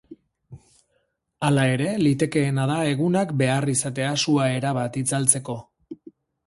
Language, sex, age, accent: Basque, male, 30-39, Mendebalekoa (Araba, Bizkaia, Gipuzkoako mendebaleko herri batzuk)